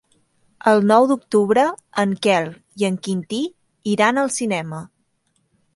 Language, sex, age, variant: Catalan, female, 19-29, Central